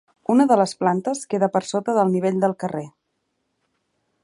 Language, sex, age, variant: Catalan, female, 30-39, Central